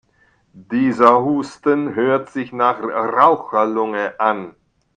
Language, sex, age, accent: German, male, 60-69, Deutschland Deutsch